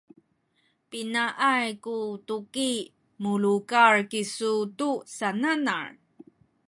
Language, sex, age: Sakizaya, female, 30-39